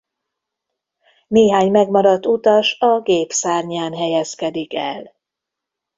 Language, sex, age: Hungarian, female, 50-59